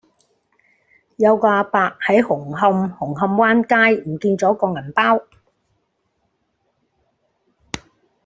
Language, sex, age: Cantonese, female, 70-79